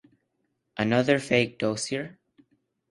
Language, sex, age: English, male, under 19